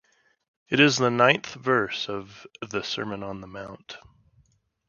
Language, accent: English, United States English